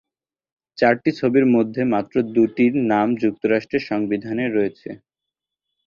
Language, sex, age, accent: Bengali, male, 19-29, Bangladeshi